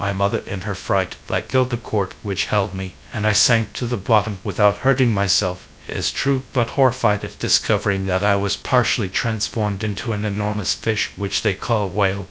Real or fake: fake